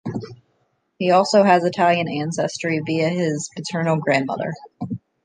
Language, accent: English, United States English